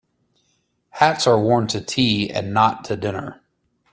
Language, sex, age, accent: English, male, 30-39, United States English